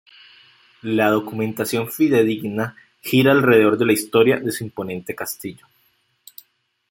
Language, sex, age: Spanish, male, 19-29